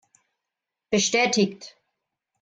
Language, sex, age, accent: German, female, 40-49, Deutschland Deutsch